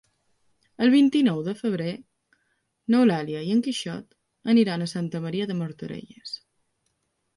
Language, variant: Catalan, Balear